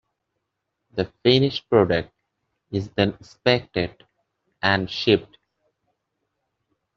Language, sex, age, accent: English, male, 19-29, United States English